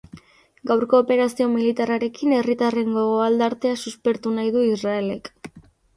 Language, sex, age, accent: Basque, female, 19-29, Mendebalekoa (Araba, Bizkaia, Gipuzkoako mendebaleko herri batzuk)